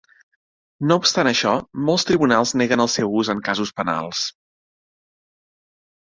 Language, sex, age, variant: Catalan, male, 30-39, Central